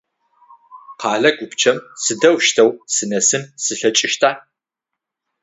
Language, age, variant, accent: Adyghe, 40-49, Адыгабзэ (Кирил, пстэумэ зэдыряе), Бжъэдыгъу (Bjeduğ)